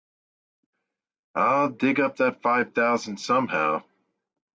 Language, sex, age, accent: English, male, 40-49, United States English